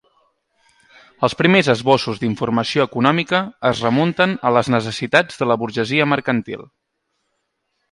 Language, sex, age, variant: Catalan, male, 19-29, Central